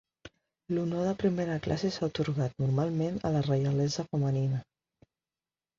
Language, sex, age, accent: Catalan, female, 19-29, aprenent (recent, des del castellà)